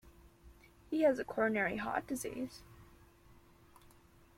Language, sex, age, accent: English, female, under 19, Australian English